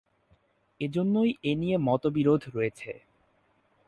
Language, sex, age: Bengali, male, under 19